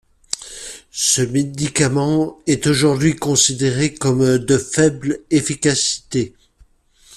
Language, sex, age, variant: French, male, 50-59, Français de métropole